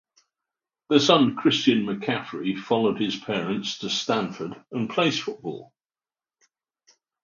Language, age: English, 60-69